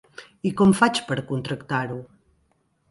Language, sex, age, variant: Catalan, female, 40-49, Central